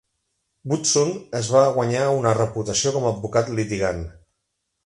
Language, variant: Catalan, Central